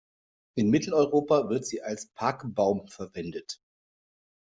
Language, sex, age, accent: German, male, 40-49, Deutschland Deutsch